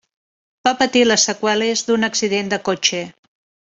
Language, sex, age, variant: Catalan, female, 50-59, Central